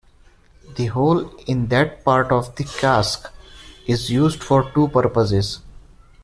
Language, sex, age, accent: English, male, 19-29, India and South Asia (India, Pakistan, Sri Lanka)